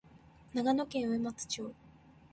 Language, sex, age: Japanese, female, 19-29